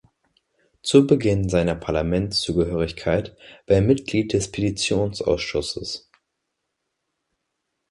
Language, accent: German, Deutschland Deutsch